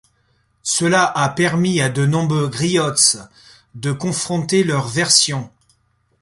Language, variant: French, Français de métropole